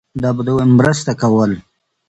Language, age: Pashto, 40-49